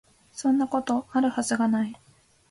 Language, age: Japanese, 19-29